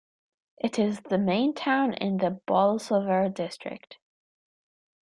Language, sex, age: English, female, 19-29